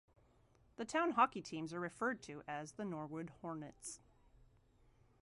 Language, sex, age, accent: English, female, 30-39, United States English